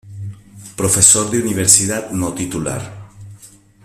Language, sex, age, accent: Spanish, male, 40-49, Caribe: Cuba, Venezuela, Puerto Rico, República Dominicana, Panamá, Colombia caribeña, México caribeño, Costa del golfo de México